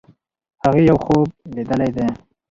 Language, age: Pashto, 19-29